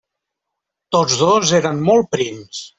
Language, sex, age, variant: Catalan, male, 40-49, Central